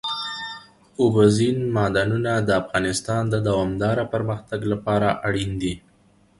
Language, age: Pashto, 19-29